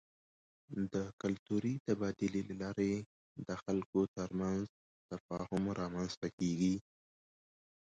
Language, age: Pashto, 19-29